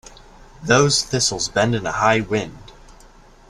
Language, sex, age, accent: English, male, under 19, United States English